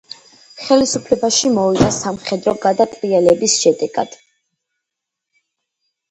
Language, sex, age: Georgian, female, under 19